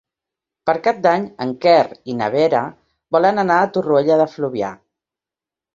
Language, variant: Catalan, Central